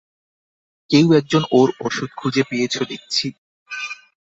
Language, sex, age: Bengali, male, 19-29